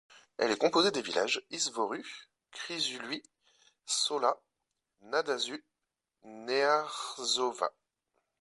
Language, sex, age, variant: French, male, 30-39, Français de métropole